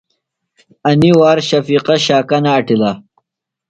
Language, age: Phalura, under 19